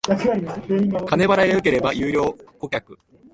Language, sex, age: Japanese, male, 19-29